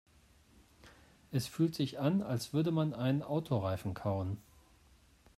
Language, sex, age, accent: German, male, 40-49, Deutschland Deutsch